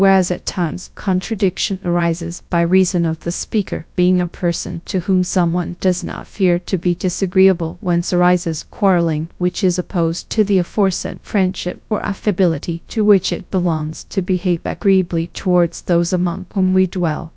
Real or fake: fake